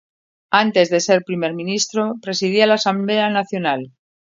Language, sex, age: Spanish, female, 50-59